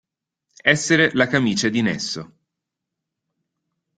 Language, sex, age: Italian, male, 19-29